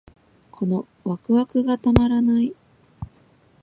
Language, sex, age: Japanese, female, 40-49